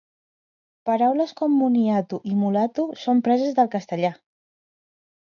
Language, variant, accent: Catalan, Central, central